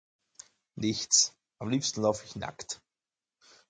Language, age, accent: German, 30-39, Deutschland Deutsch